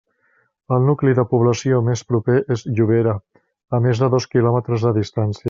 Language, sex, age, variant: Catalan, male, 40-49, Central